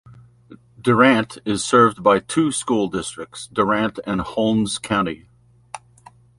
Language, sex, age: English, male, 70-79